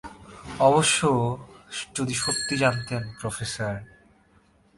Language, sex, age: Bengali, male, 19-29